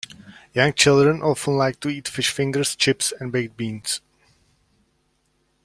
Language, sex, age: English, male, 19-29